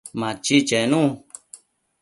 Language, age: Matsés, 30-39